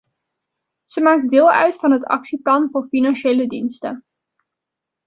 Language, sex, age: Dutch, female, 19-29